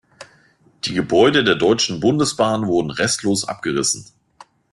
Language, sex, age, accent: German, male, 40-49, Deutschland Deutsch